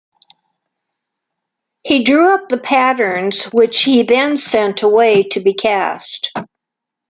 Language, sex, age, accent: English, female, 50-59, United States English